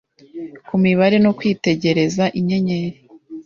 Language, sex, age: Kinyarwanda, female, 19-29